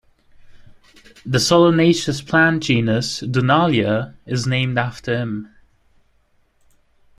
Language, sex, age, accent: English, male, 19-29, England English